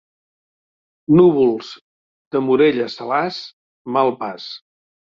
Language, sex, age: Catalan, male, 60-69